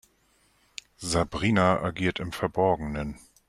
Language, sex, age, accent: German, male, 50-59, Deutschland Deutsch